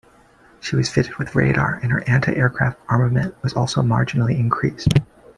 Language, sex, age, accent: English, male, 30-39, United States English